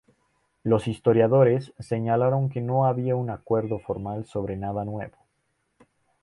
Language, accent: Spanish, Andino-Pacífico: Colombia, Perú, Ecuador, oeste de Bolivia y Venezuela andina